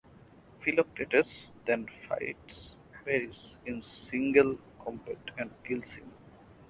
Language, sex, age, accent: English, male, 30-39, India and South Asia (India, Pakistan, Sri Lanka)